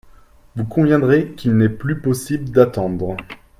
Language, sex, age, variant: French, male, 19-29, Français de métropole